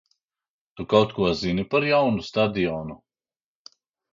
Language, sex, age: Latvian, male, 40-49